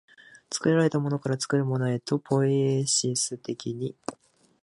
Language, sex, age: Japanese, male, 19-29